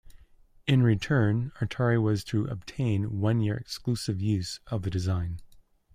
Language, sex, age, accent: English, male, 30-39, Canadian English